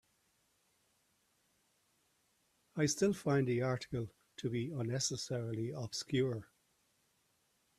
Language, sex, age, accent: English, male, 50-59, Irish English